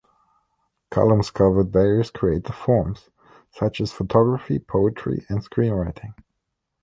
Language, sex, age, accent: English, male, 30-39, United States English